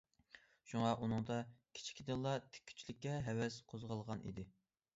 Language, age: Uyghur, 19-29